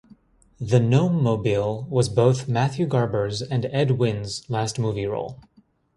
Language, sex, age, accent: English, male, 30-39, United States English